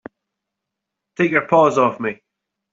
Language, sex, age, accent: English, male, 30-39, Scottish English